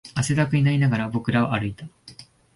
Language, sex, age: Japanese, male, 19-29